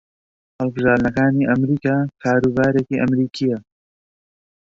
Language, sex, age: Central Kurdish, male, 30-39